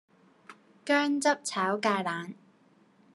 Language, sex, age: Cantonese, female, 19-29